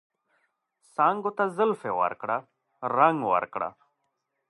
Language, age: Pashto, 30-39